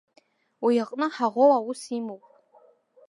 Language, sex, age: Abkhazian, female, 19-29